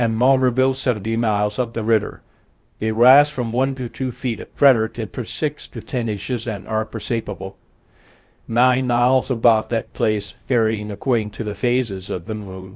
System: TTS, VITS